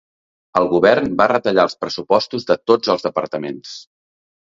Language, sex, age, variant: Catalan, male, 40-49, Central